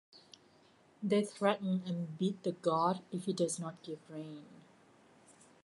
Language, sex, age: English, female, 19-29